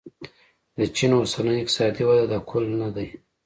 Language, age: Pashto, 30-39